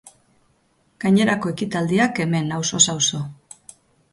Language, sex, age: Basque, female, 50-59